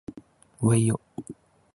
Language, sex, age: Japanese, male, under 19